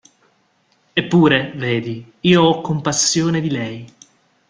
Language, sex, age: Italian, male, 30-39